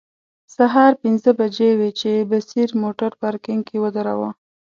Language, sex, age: Pashto, female, 19-29